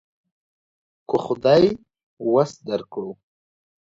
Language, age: Pashto, 19-29